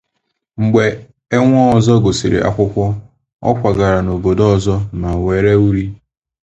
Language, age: Igbo, 19-29